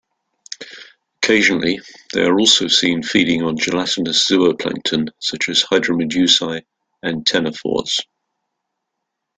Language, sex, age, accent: English, male, 50-59, England English